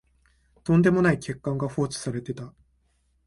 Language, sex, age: Japanese, male, 19-29